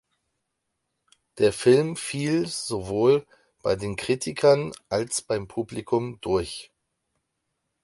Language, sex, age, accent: German, male, 30-39, Deutschland Deutsch